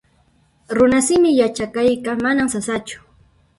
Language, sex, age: Puno Quechua, female, 19-29